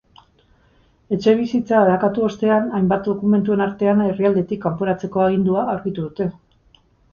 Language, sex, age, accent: Basque, female, 50-59, Erdialdekoa edo Nafarra (Gipuzkoa, Nafarroa)